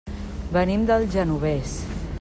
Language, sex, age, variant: Catalan, female, 50-59, Central